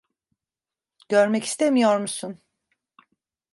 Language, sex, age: Turkish, female, 40-49